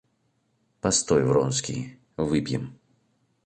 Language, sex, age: Russian, male, 19-29